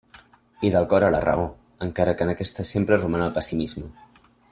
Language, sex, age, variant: Catalan, male, under 19, Central